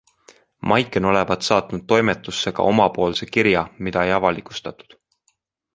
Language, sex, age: Estonian, male, 19-29